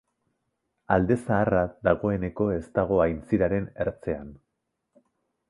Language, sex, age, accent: Basque, male, 40-49, Erdialdekoa edo Nafarra (Gipuzkoa, Nafarroa)